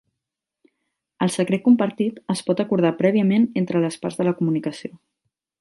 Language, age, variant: Catalan, 19-29, Central